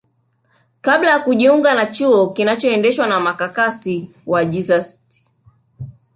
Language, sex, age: Swahili, male, 19-29